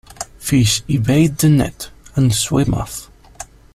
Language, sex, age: English, male, 19-29